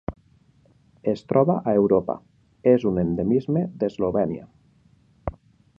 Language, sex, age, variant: Catalan, male, 40-49, Nord-Occidental